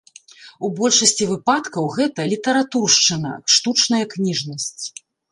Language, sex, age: Belarusian, female, 40-49